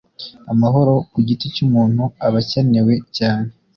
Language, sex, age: Kinyarwanda, male, 19-29